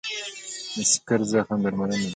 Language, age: Pashto, 19-29